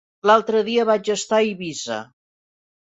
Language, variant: Catalan, Central